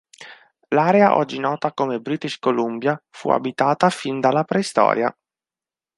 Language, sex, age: Italian, male, 19-29